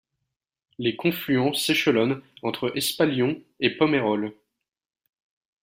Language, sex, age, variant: French, male, 19-29, Français de métropole